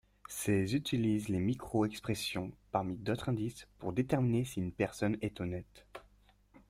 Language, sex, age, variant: French, male, under 19, Français de métropole